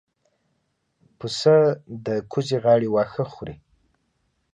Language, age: Pashto, 19-29